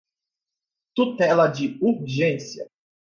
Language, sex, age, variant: Portuguese, male, 19-29, Portuguese (Brasil)